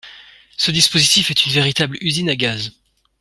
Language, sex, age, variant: French, male, 30-39, Français de métropole